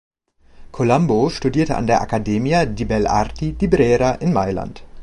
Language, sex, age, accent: German, male, 19-29, Deutschland Deutsch